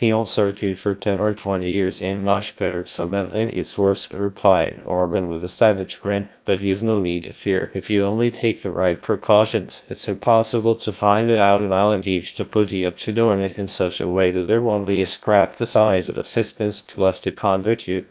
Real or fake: fake